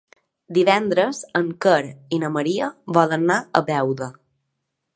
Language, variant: Catalan, Balear